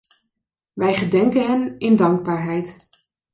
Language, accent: Dutch, Nederlands Nederlands